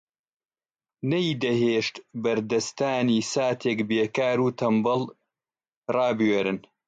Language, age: Central Kurdish, 30-39